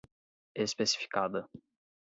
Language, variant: Portuguese, Portuguese (Brasil)